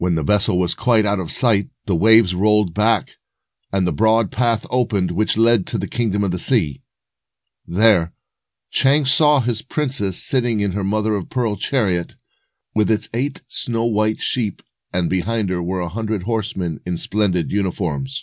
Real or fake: real